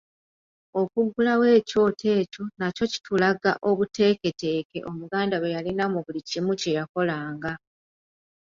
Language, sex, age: Ganda, female, 30-39